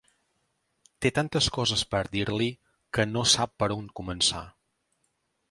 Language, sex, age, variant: Catalan, male, 40-49, Central